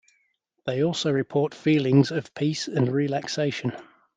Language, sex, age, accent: English, male, 30-39, England English